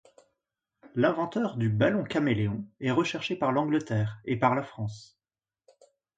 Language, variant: French, Français de métropole